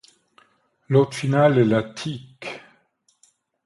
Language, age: French, 50-59